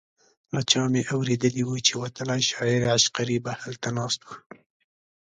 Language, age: Pashto, 19-29